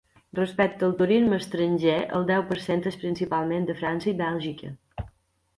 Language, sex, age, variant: Catalan, female, 50-59, Balear